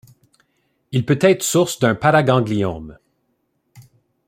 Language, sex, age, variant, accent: French, male, 30-39, Français d'Amérique du Nord, Français du Canada